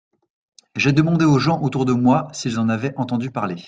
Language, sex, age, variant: French, male, 30-39, Français de métropole